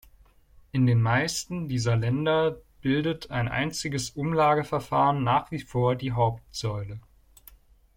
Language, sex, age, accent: German, male, 19-29, Deutschland Deutsch